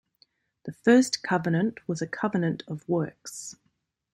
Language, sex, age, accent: English, female, 40-49, Australian English